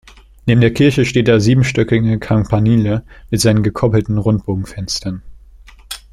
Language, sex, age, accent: German, male, under 19, Deutschland Deutsch